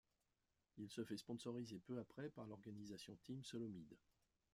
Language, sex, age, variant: French, male, 50-59, Français de métropole